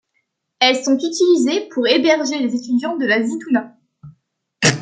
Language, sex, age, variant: French, female, under 19, Français de métropole